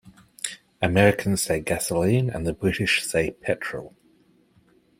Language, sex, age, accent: English, male, 30-39, Australian English